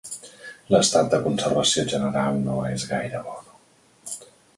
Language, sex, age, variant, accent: Catalan, male, 40-49, Central, tarragoní